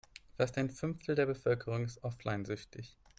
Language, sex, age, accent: German, male, 19-29, Deutschland Deutsch